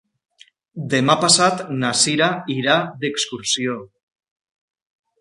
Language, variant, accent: Catalan, Valencià central, valencià